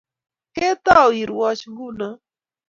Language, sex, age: Kalenjin, female, 40-49